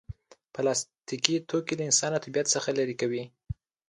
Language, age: Pashto, under 19